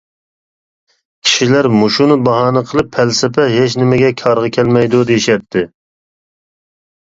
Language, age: Uyghur, 40-49